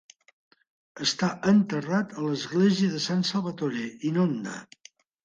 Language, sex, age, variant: Catalan, male, 50-59, Central